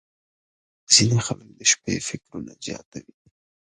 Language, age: Pashto, 19-29